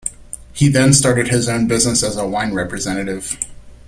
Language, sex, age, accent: English, male, 30-39, United States English